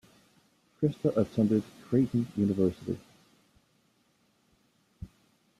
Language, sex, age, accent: English, male, 40-49, United States English